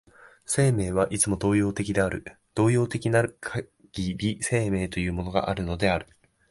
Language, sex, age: Japanese, male, 19-29